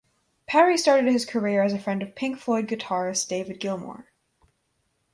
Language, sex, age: English, female, under 19